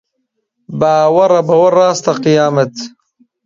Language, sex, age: Central Kurdish, male, 19-29